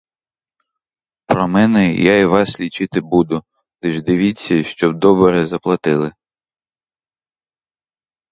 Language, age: Ukrainian, under 19